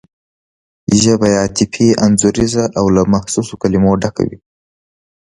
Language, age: Pashto, 19-29